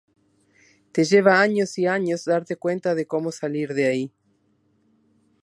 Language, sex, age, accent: Spanish, female, 50-59, Rioplatense: Argentina, Uruguay, este de Bolivia, Paraguay